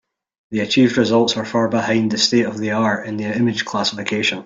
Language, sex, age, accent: English, male, 19-29, Scottish English